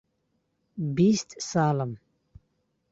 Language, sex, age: Central Kurdish, female, 30-39